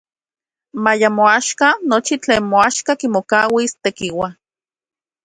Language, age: Central Puebla Nahuatl, 30-39